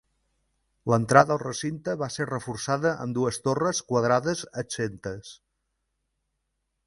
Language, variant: Catalan, Central